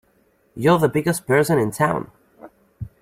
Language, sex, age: English, male, 19-29